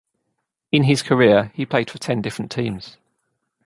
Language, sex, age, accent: English, male, 40-49, England English